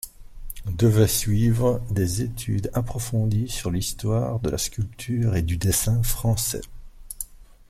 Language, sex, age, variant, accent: French, male, 30-39, Français d'Europe, Français de Belgique